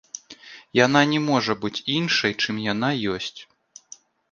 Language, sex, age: Belarusian, male, 30-39